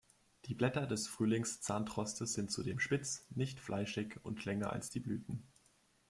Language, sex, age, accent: German, male, 19-29, Deutschland Deutsch